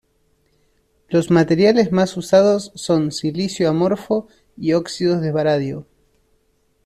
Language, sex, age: Spanish, male, 30-39